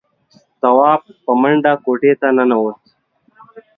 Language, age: Pashto, 30-39